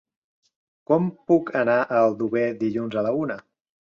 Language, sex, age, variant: Catalan, male, 50-59, Central